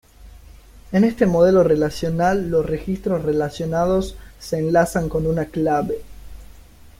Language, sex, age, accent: Spanish, male, under 19, Rioplatense: Argentina, Uruguay, este de Bolivia, Paraguay